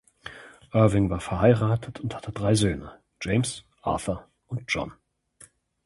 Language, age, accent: German, 40-49, Deutschland Deutsch